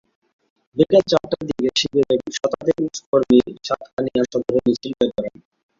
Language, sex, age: Bengali, male, 19-29